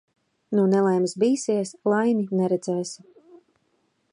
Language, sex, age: Latvian, female, 30-39